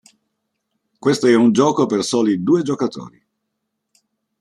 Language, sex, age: Italian, male, 50-59